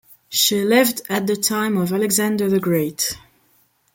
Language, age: English, 19-29